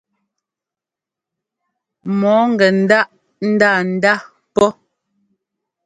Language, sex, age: Ngomba, female, 40-49